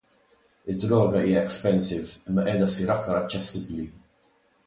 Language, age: Maltese, 19-29